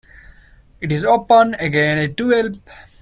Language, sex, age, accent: English, male, 19-29, India and South Asia (India, Pakistan, Sri Lanka)